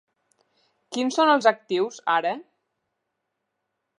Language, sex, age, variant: Catalan, female, 19-29, Nord-Occidental